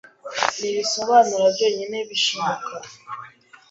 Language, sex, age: Kinyarwanda, female, 19-29